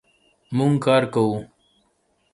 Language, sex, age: Pashto, male, 30-39